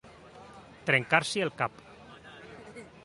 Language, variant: Catalan, Central